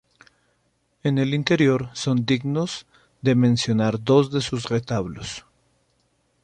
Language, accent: Spanish, Andino-Pacífico: Colombia, Perú, Ecuador, oeste de Bolivia y Venezuela andina